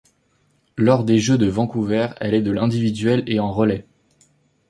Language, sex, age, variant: French, male, 19-29, Français de métropole